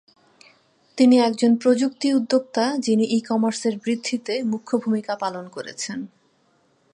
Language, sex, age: Bengali, female, 40-49